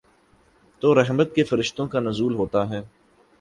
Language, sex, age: Urdu, male, 19-29